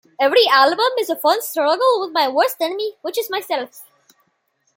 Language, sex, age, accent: English, male, under 19, United States English